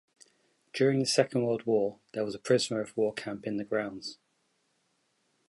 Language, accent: English, England English